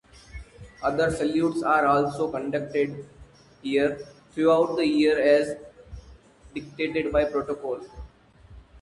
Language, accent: English, India and South Asia (India, Pakistan, Sri Lanka)